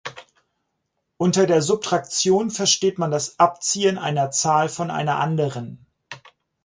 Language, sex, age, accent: German, male, 40-49, Deutschland Deutsch